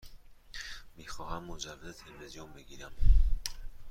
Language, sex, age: Persian, male, 30-39